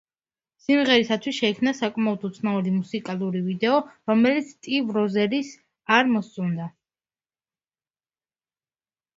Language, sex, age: Georgian, female, under 19